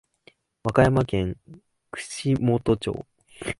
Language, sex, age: Japanese, male, 19-29